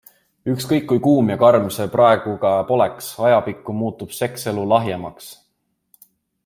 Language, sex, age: Estonian, male, 19-29